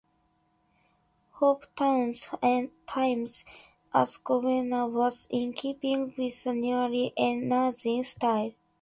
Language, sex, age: English, female, 19-29